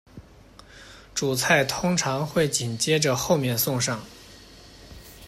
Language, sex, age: Chinese, male, 19-29